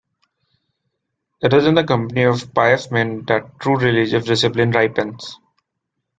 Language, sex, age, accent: English, male, 19-29, India and South Asia (India, Pakistan, Sri Lanka)